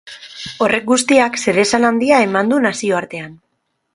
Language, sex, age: Basque, female, 19-29